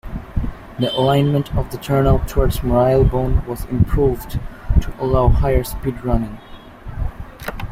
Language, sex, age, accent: English, male, under 19, United States English